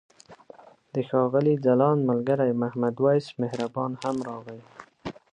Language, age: Pashto, 19-29